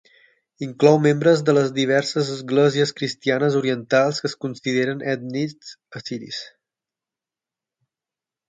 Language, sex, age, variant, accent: Catalan, male, 30-39, Balear, menorquí